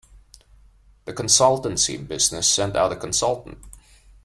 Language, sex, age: English, male, 19-29